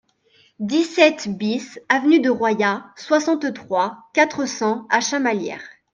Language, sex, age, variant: French, male, 30-39, Français de métropole